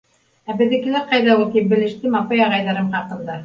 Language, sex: Bashkir, female